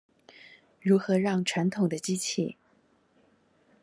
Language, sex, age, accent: Chinese, female, 40-49, 出生地：臺北市